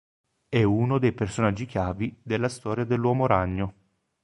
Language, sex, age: Italian, male, 40-49